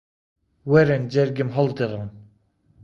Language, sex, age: Central Kurdish, male, 19-29